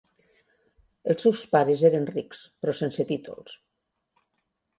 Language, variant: Catalan, Central